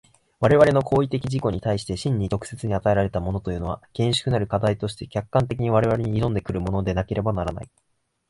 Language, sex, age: Japanese, male, 19-29